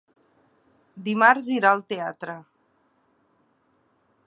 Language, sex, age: Catalan, female, 30-39